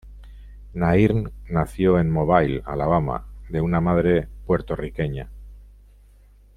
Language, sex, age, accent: Spanish, male, 50-59, España: Norte peninsular (Asturias, Castilla y León, Cantabria, País Vasco, Navarra, Aragón, La Rioja, Guadalajara, Cuenca)